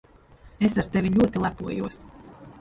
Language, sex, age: Latvian, female, 30-39